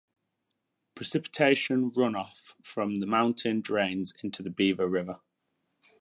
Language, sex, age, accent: English, male, 19-29, England English